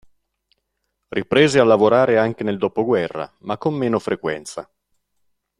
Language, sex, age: Italian, male, 50-59